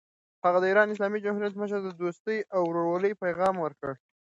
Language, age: Pashto, 19-29